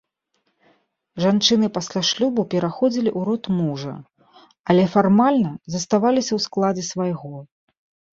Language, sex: Belarusian, female